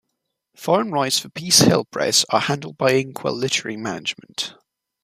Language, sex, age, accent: English, male, 19-29, England English